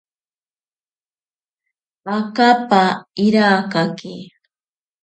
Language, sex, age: Ashéninka Perené, female, 40-49